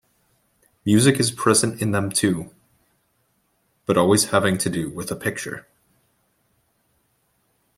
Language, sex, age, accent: English, male, 19-29, United States English